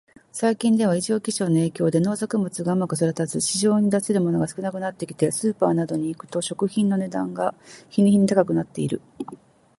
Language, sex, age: Japanese, female, 40-49